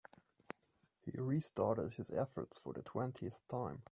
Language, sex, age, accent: English, male, 19-29, England English